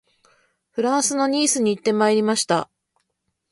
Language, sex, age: Japanese, female, 40-49